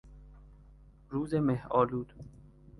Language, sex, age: Persian, male, 19-29